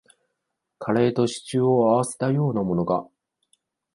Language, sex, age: Japanese, male, 19-29